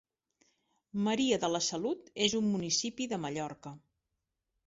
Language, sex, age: Catalan, female, 40-49